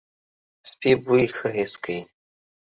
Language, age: Pashto, 30-39